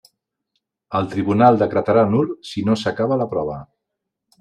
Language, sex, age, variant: Catalan, male, 40-49, Central